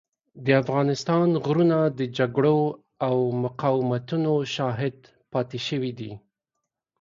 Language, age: Pashto, 30-39